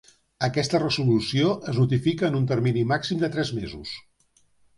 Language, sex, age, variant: Catalan, male, 60-69, Central